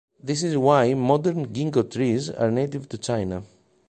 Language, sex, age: English, male, 40-49